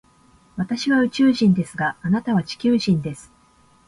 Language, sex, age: Japanese, female, 19-29